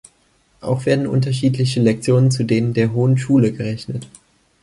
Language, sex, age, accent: German, male, 19-29, Deutschland Deutsch